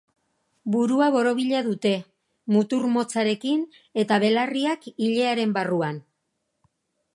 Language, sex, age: Basque, female, 60-69